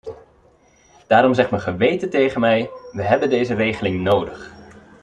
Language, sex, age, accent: Dutch, male, 19-29, Nederlands Nederlands